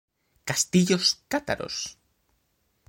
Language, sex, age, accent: Spanish, male, 19-29, España: Centro-Sur peninsular (Madrid, Toledo, Castilla-La Mancha)